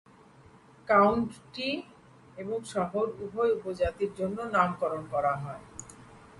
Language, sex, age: Bengali, female, 40-49